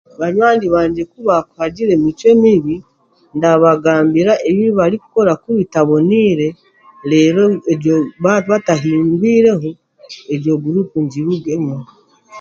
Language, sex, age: Chiga, female, 40-49